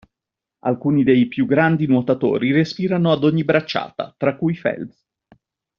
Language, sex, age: Italian, male, 50-59